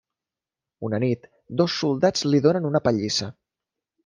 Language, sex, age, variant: Catalan, male, 30-39, Central